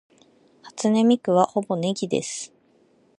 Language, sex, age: Japanese, female, 19-29